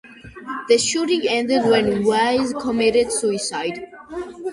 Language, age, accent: English, 19-29, United States English